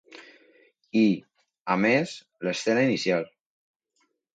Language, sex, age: Catalan, male, 30-39